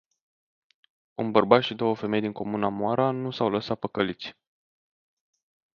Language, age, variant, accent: Romanian, 19-29, Romanian-Romania, Muntenesc